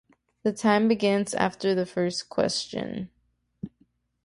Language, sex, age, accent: English, female, 19-29, United States English